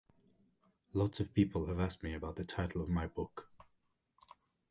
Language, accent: English, England English